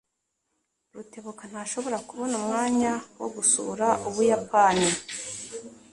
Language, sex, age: Kinyarwanda, female, 19-29